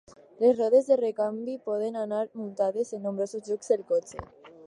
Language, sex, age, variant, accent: Catalan, female, under 19, Alacantí, valencià